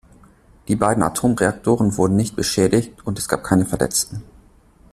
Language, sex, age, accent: German, male, 19-29, Deutschland Deutsch